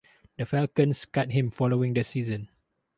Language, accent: English, Malaysian English